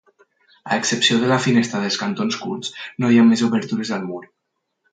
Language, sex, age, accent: Catalan, male, 19-29, valencià